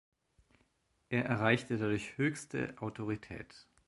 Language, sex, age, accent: German, male, 30-39, Deutschland Deutsch